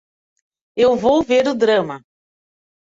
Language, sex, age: Portuguese, female, 50-59